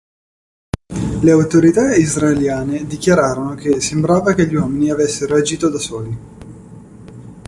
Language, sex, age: Italian, male, 19-29